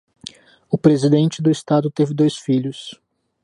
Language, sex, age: Portuguese, male, 19-29